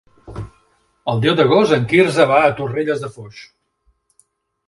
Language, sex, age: Catalan, male, 50-59